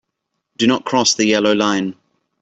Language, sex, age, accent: English, male, 30-39, New Zealand English